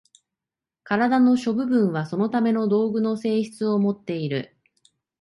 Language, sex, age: Japanese, female, 30-39